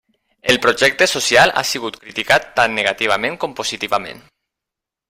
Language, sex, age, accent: Catalan, male, 40-49, valencià